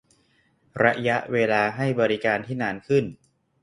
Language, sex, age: Thai, male, 19-29